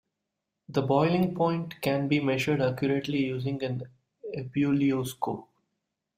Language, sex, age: English, male, 19-29